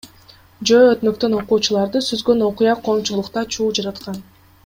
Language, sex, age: Kyrgyz, female, 19-29